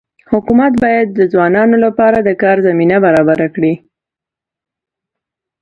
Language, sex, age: Pashto, female, 19-29